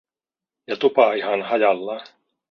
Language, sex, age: Finnish, male, 40-49